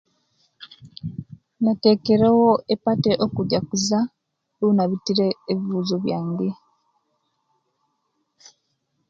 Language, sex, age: Kenyi, female, 19-29